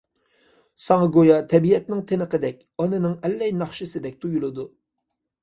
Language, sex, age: Uyghur, male, 30-39